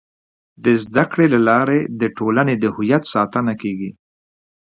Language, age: Pashto, 50-59